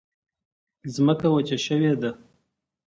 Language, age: Pashto, 30-39